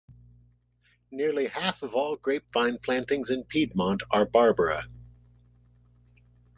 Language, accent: English, United States English